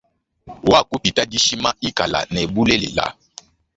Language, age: Luba-Lulua, 19-29